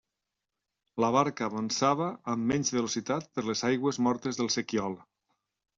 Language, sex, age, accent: Catalan, male, 50-59, valencià